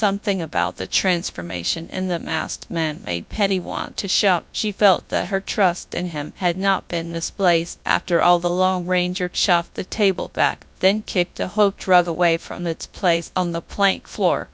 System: TTS, GradTTS